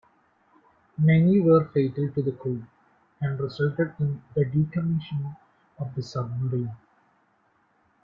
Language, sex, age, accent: English, male, 19-29, India and South Asia (India, Pakistan, Sri Lanka)